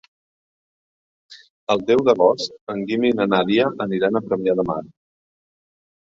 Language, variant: Catalan, Central